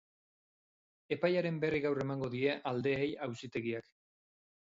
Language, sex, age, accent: Basque, male, 40-49, Mendebalekoa (Araba, Bizkaia, Gipuzkoako mendebaleko herri batzuk)